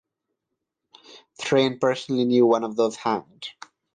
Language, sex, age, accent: English, male, 19-29, India and South Asia (India, Pakistan, Sri Lanka)